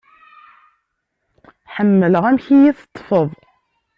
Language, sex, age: Kabyle, female, 30-39